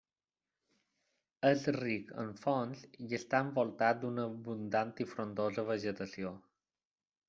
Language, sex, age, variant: Catalan, male, 30-39, Balear